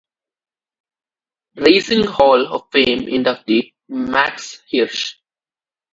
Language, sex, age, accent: English, male, under 19, India and South Asia (India, Pakistan, Sri Lanka)